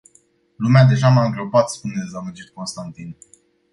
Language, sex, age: Romanian, male, 19-29